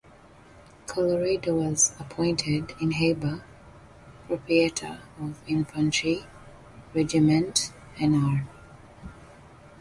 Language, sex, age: English, female, 30-39